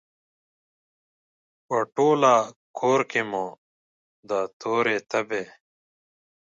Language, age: Pashto, 30-39